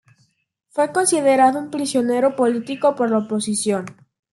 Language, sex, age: Spanish, female, 40-49